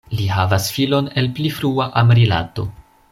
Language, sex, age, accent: Esperanto, male, 19-29, Internacia